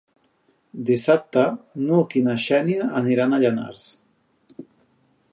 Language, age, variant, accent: Catalan, 30-39, Central, central